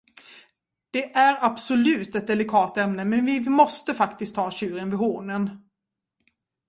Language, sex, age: Swedish, female, 40-49